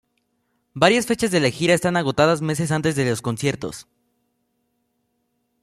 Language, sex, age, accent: Spanish, male, under 19, México